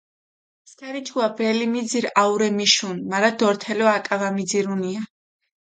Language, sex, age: Mingrelian, female, 19-29